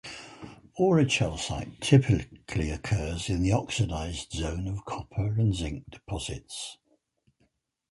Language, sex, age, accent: English, male, 70-79, England English